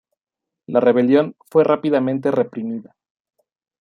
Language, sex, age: Spanish, male, 19-29